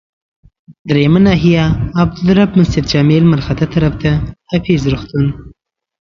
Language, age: Pashto, under 19